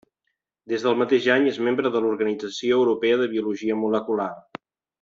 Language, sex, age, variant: Catalan, male, 40-49, Central